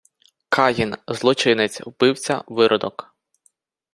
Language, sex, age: Ukrainian, male, 30-39